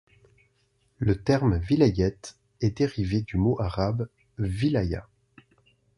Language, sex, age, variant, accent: French, male, 40-49, Français d'Europe, Français de Suisse